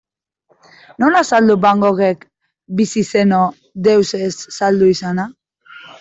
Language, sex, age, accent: Basque, female, 19-29, Mendebalekoa (Araba, Bizkaia, Gipuzkoako mendebaleko herri batzuk)